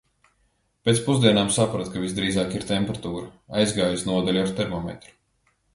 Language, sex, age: Latvian, male, 30-39